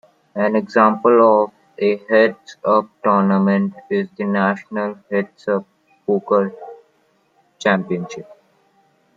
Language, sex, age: English, male, under 19